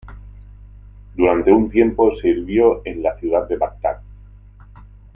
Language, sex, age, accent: Spanish, male, 40-49, España: Centro-Sur peninsular (Madrid, Toledo, Castilla-La Mancha)